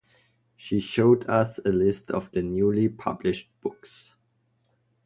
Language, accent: English, England English